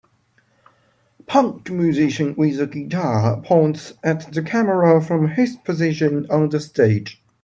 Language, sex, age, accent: English, male, 19-29, England English